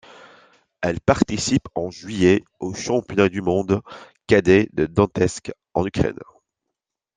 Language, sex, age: French, male, 30-39